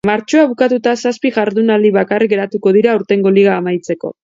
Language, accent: Basque, Mendebalekoa (Araba, Bizkaia, Gipuzkoako mendebaleko herri batzuk)